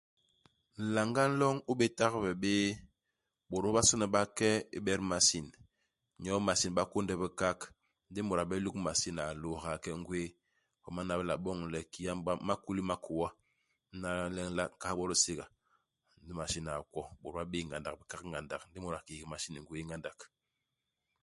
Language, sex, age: Basaa, male, 50-59